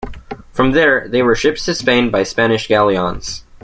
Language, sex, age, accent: English, male, under 19, United States English